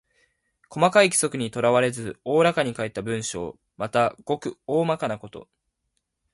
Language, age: Japanese, 19-29